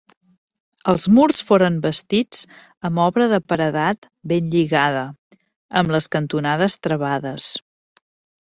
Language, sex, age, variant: Catalan, female, 40-49, Central